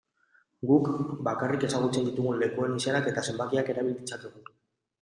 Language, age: Basque, 19-29